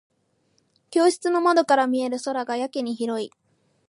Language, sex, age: Japanese, female, 19-29